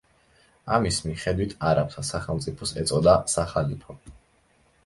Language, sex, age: Georgian, male, 19-29